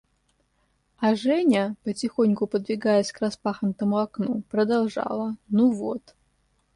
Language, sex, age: Russian, female, 30-39